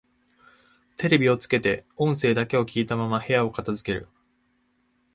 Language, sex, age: Japanese, male, 19-29